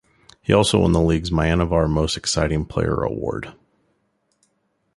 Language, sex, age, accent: English, male, 40-49, United States English